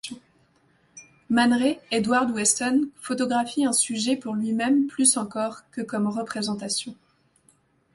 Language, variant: French, Français de métropole